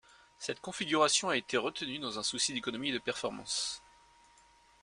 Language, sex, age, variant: French, male, 30-39, Français de métropole